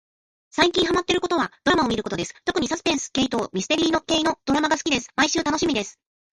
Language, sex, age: Japanese, female, 30-39